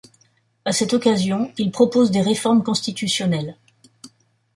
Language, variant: French, Français de métropole